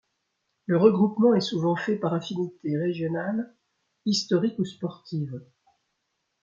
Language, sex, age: French, female, 60-69